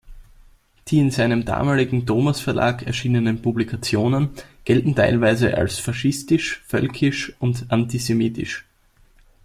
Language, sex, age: German, male, under 19